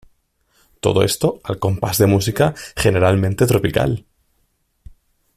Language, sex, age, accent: Spanish, male, 30-39, España: Centro-Sur peninsular (Madrid, Toledo, Castilla-La Mancha)